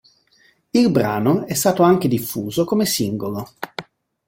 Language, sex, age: Italian, male, 50-59